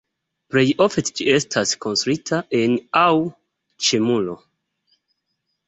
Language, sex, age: Esperanto, male, 19-29